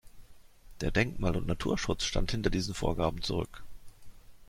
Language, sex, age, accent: German, male, 50-59, Deutschland Deutsch